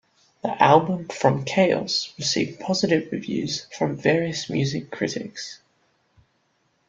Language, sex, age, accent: English, male, 19-29, England English